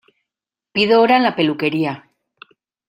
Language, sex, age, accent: Spanish, female, 50-59, España: Norte peninsular (Asturias, Castilla y León, Cantabria, País Vasco, Navarra, Aragón, La Rioja, Guadalajara, Cuenca)